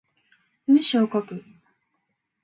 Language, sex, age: Japanese, female, 19-29